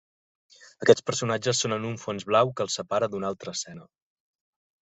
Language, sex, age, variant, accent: Catalan, male, 30-39, Central, central